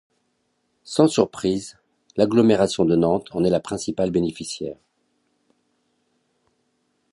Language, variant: French, Français de métropole